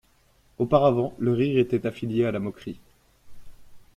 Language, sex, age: French, male, 19-29